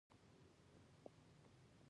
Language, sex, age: Pashto, female, 30-39